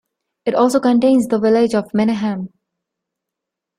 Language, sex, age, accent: English, female, 30-39, India and South Asia (India, Pakistan, Sri Lanka)